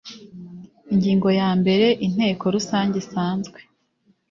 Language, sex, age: Kinyarwanda, female, 19-29